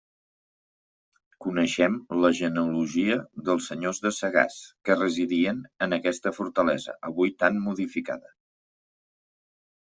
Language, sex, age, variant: Catalan, male, 40-49, Central